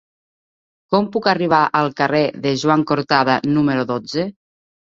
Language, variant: Catalan, Nord-Occidental